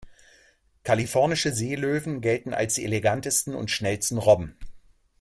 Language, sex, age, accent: German, male, 40-49, Deutschland Deutsch